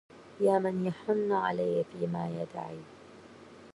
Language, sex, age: Arabic, female, 19-29